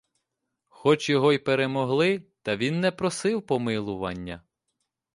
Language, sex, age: Ukrainian, male, 30-39